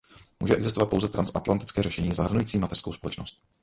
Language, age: Czech, 30-39